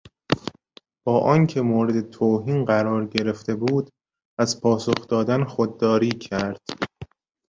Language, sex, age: Persian, male, 19-29